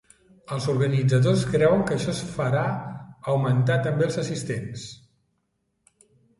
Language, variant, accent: Catalan, Central, central